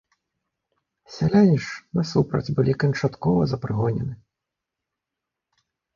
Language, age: Belarusian, 40-49